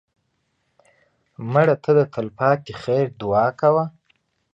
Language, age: Pashto, 19-29